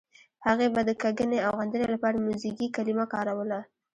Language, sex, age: Pashto, female, 19-29